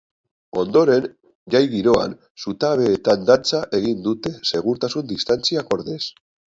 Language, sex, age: Basque, male, 40-49